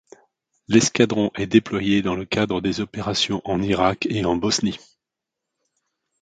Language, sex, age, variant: French, male, 40-49, Français de métropole